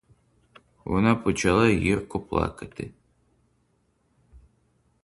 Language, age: Ukrainian, under 19